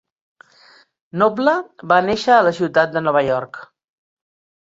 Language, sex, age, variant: Catalan, female, 60-69, Central